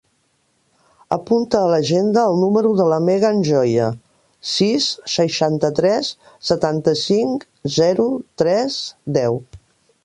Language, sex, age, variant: Catalan, female, 60-69, Central